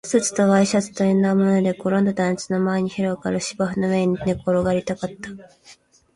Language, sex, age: Japanese, female, 19-29